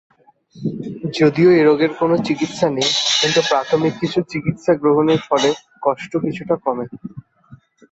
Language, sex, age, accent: Bengali, male, 19-29, Native